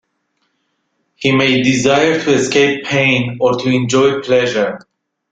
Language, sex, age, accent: English, male, 30-39, United States English